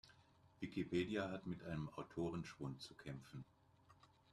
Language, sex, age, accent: German, male, 60-69, Deutschland Deutsch